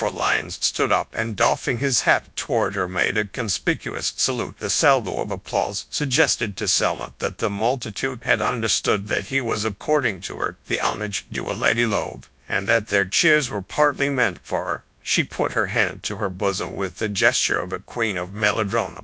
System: TTS, GradTTS